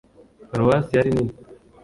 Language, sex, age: Kinyarwanda, male, 19-29